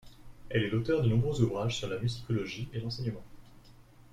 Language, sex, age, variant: French, male, 19-29, Français de métropole